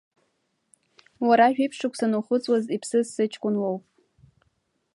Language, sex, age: Abkhazian, female, under 19